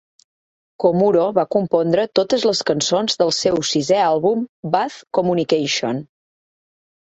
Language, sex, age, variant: Catalan, female, 40-49, Central